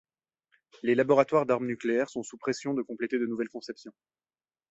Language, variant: French, Français de métropole